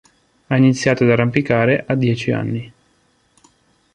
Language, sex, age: Italian, male, 19-29